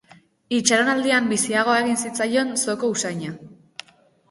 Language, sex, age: Basque, female, under 19